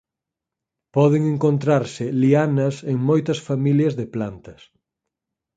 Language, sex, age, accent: Galician, male, 30-39, Normativo (estándar)